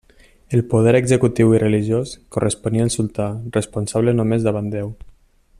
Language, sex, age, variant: Catalan, male, 19-29, Nord-Occidental